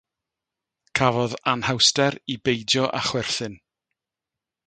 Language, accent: Welsh, Y Deyrnas Unedig Cymraeg